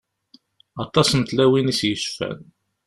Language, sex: Kabyle, male